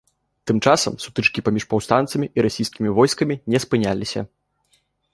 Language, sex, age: Belarusian, male, under 19